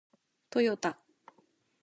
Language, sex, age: Japanese, female, 19-29